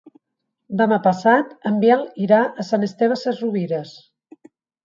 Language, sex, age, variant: Catalan, female, 40-49, Central